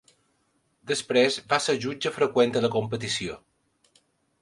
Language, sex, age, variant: Catalan, male, 30-39, Balear